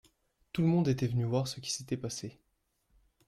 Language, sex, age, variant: French, male, 19-29, Français de métropole